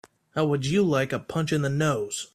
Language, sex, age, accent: English, male, 19-29, United States English